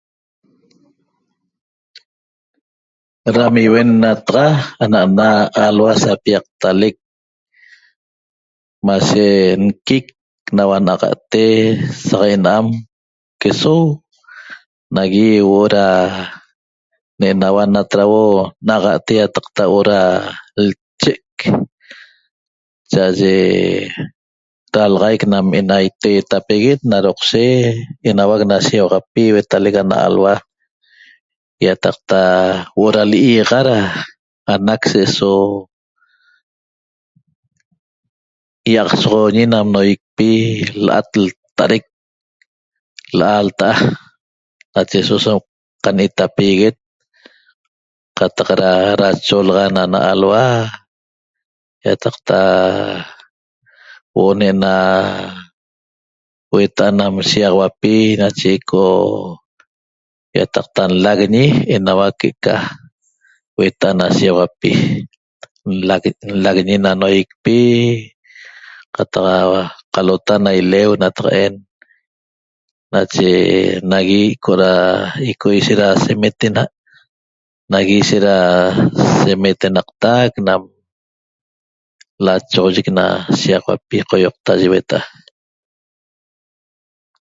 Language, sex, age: Toba, male, 60-69